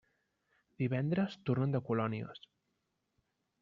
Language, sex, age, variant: Catalan, male, 30-39, Central